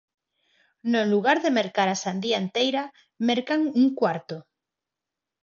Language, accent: Galician, Neofalante